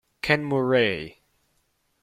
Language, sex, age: Italian, male, 19-29